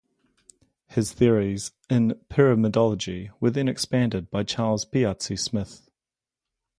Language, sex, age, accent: English, male, 40-49, New Zealand English